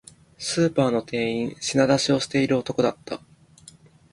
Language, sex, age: Japanese, male, 19-29